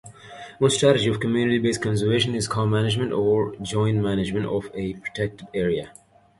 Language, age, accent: English, 19-29, England English